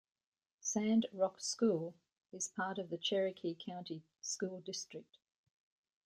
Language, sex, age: English, female, 60-69